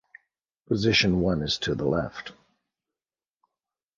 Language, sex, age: English, male, 70-79